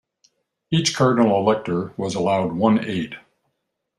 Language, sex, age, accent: English, male, 50-59, Canadian English